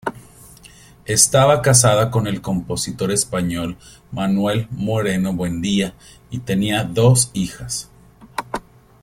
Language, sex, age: Spanish, male, 30-39